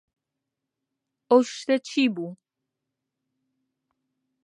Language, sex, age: Central Kurdish, female, 30-39